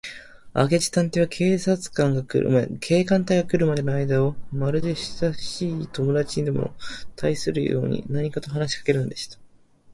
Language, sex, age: Japanese, male, 19-29